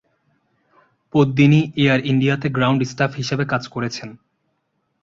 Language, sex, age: Bengali, male, 19-29